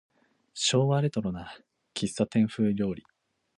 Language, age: Japanese, 19-29